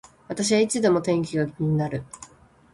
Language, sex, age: Japanese, female, 19-29